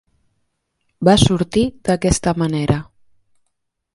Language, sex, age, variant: Catalan, female, 30-39, Central